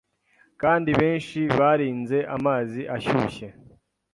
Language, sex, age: Kinyarwanda, male, 19-29